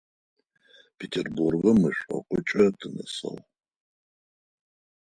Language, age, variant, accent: Adyghe, 40-49, Адыгабзэ (Кирил, пстэумэ зэдыряе), Кıэмгуй (Çemguy)